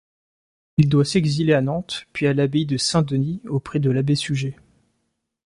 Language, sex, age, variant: French, male, 19-29, Français de métropole